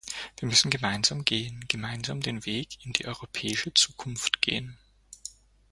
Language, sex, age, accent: German, male, 30-39, Österreichisches Deutsch